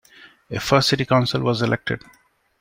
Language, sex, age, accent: English, male, 30-39, India and South Asia (India, Pakistan, Sri Lanka)